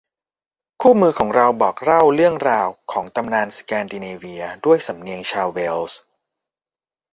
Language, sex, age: Thai, male, 19-29